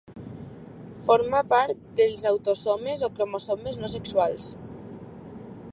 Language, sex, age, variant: Catalan, female, under 19, Alacantí